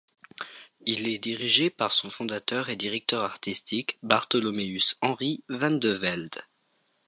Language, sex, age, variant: French, male, under 19, Français de métropole